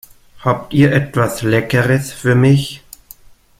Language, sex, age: German, male, 19-29